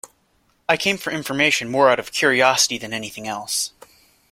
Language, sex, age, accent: English, male, 19-29, United States English